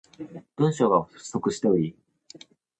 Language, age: Japanese, 19-29